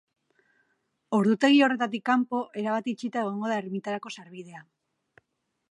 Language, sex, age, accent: Basque, female, 30-39, Erdialdekoa edo Nafarra (Gipuzkoa, Nafarroa)